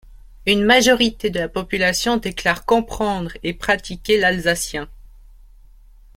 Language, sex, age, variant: French, male, under 19, Français de métropole